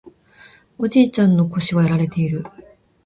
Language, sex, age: Japanese, female, 19-29